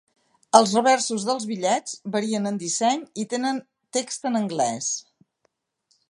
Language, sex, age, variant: Catalan, female, 50-59, Central